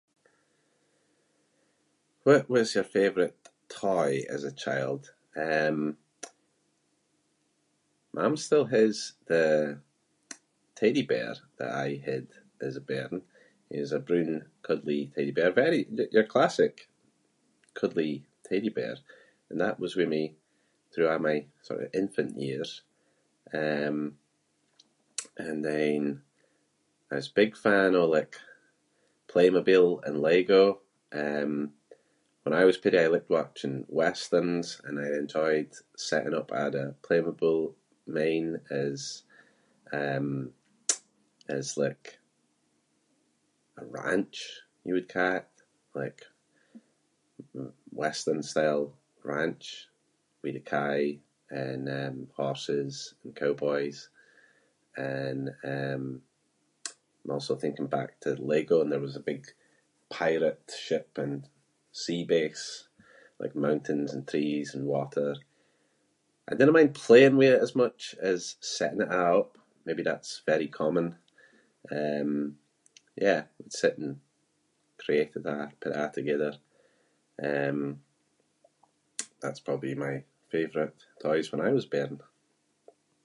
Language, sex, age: Scots, male, 30-39